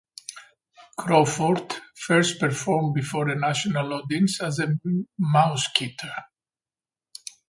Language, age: English, 40-49